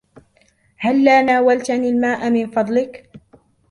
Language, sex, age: Arabic, female, 19-29